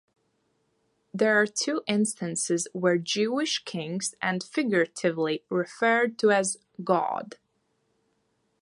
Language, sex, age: English, female, 19-29